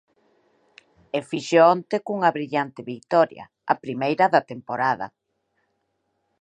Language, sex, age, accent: Galician, female, 40-49, Atlántico (seseo e gheada)